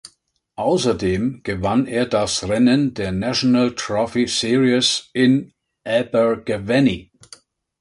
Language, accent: German, Deutschland Deutsch